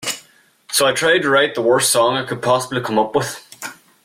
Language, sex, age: English, male, under 19